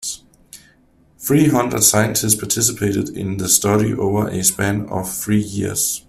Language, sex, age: English, male, 19-29